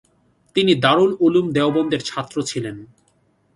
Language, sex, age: Bengali, male, 19-29